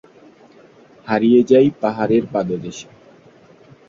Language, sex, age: Bengali, male, 19-29